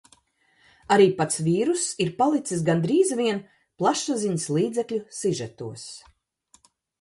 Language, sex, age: Latvian, female, 50-59